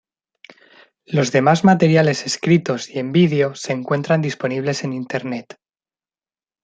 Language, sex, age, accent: Spanish, male, 40-49, España: Centro-Sur peninsular (Madrid, Toledo, Castilla-La Mancha)